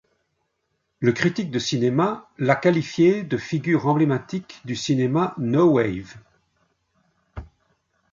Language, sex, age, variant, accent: French, male, 60-69, Français d'Europe, Français de Belgique